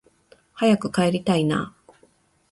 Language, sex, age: Japanese, female, 40-49